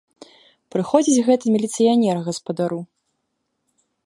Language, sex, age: Belarusian, female, 19-29